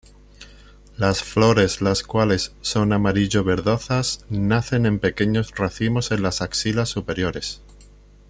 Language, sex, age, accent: Spanish, male, 50-59, España: Sur peninsular (Andalucia, Extremadura, Murcia)